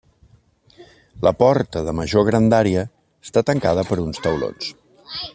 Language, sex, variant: Catalan, male, Central